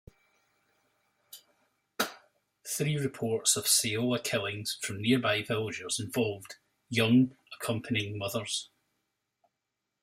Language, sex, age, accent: English, male, 40-49, Scottish English